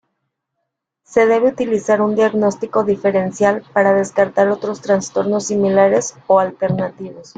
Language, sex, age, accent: Spanish, female, 30-39, México